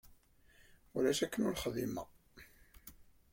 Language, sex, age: Kabyle, male, 19-29